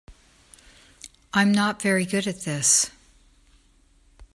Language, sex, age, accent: English, female, 60-69, United States English